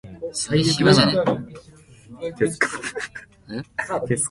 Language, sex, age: Japanese, male, 19-29